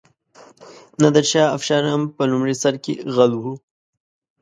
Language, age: Pashto, 19-29